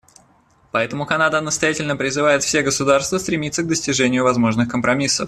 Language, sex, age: Russian, male, 19-29